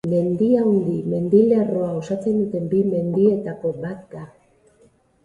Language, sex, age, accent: Basque, female, 50-59, Erdialdekoa edo Nafarra (Gipuzkoa, Nafarroa)